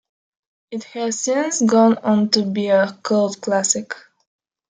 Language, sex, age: English, female, 19-29